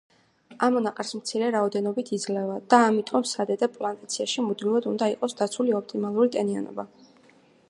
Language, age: Georgian, under 19